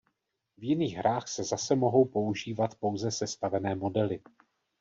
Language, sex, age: Czech, male, 40-49